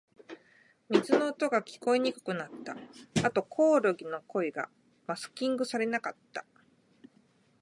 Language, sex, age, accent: Japanese, female, 30-39, 日本人